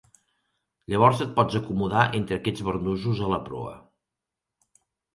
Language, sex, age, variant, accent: Catalan, male, 40-49, Central, tarragoní